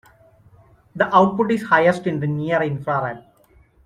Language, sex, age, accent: English, male, 30-39, India and South Asia (India, Pakistan, Sri Lanka)